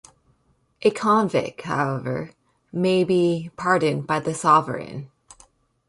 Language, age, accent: English, 30-39, United States English